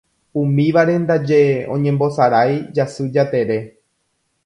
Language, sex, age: Guarani, male, 30-39